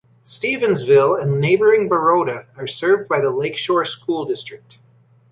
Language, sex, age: English, male, 40-49